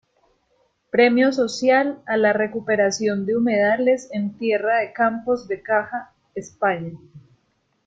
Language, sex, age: Spanish, female, 30-39